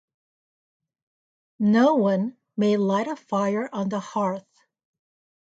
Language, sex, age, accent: English, female, 50-59, United States English